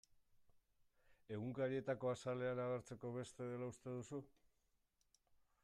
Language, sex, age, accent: Basque, male, 50-59, Mendebalekoa (Araba, Bizkaia, Gipuzkoako mendebaleko herri batzuk)